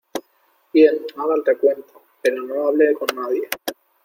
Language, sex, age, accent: Spanish, male, 19-29, España: Norte peninsular (Asturias, Castilla y León, Cantabria, País Vasco, Navarra, Aragón, La Rioja, Guadalajara, Cuenca)